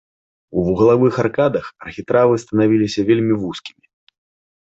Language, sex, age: Belarusian, male, 30-39